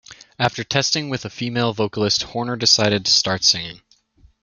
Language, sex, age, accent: English, male, 19-29, Canadian English